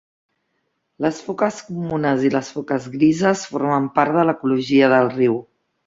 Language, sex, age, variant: Catalan, female, 40-49, Central